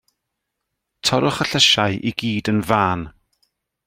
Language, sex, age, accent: Welsh, male, 40-49, Y Deyrnas Unedig Cymraeg